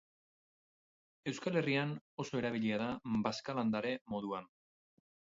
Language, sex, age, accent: Basque, male, 40-49, Mendebalekoa (Araba, Bizkaia, Gipuzkoako mendebaleko herri batzuk)